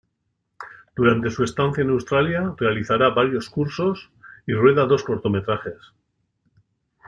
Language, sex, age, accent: Spanish, male, 60-69, España: Norte peninsular (Asturias, Castilla y León, Cantabria, País Vasco, Navarra, Aragón, La Rioja, Guadalajara, Cuenca)